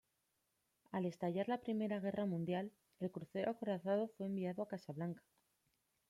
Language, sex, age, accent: Spanish, female, 30-39, España: Norte peninsular (Asturias, Castilla y León, Cantabria, País Vasco, Navarra, Aragón, La Rioja, Guadalajara, Cuenca)